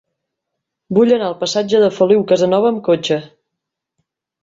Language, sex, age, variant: Catalan, female, 40-49, Central